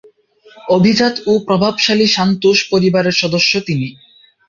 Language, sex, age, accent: Bengali, male, 19-29, Bangladeshi; শুদ্ধ বাংলা